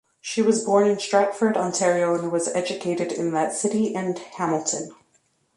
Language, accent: English, United States English